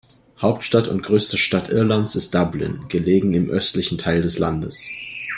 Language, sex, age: German, male, under 19